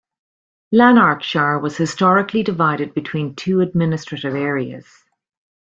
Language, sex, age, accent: English, female, 40-49, Irish English